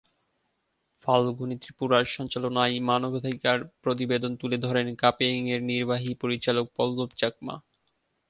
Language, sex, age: Bengali, male, 19-29